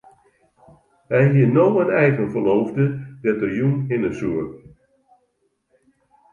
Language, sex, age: Western Frisian, male, 80-89